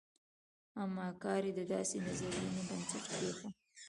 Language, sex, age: Pashto, female, 19-29